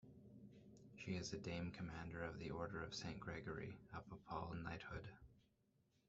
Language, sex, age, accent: English, male, 30-39, Canadian English